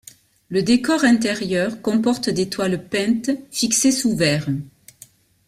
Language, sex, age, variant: French, female, 50-59, Français de métropole